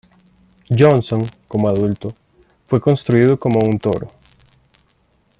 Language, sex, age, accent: Spanish, male, 30-39, Andino-Pacífico: Colombia, Perú, Ecuador, oeste de Bolivia y Venezuela andina